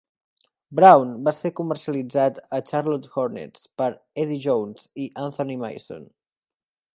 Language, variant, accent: Catalan, Central, gironí